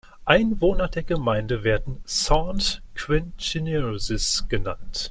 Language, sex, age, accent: German, male, 19-29, Deutschland Deutsch